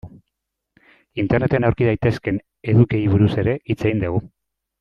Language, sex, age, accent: Basque, male, 40-49, Mendebalekoa (Araba, Bizkaia, Gipuzkoako mendebaleko herri batzuk)